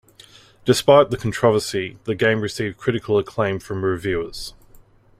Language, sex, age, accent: English, male, 30-39, Australian English